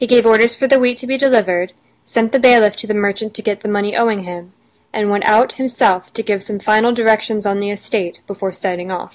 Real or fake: real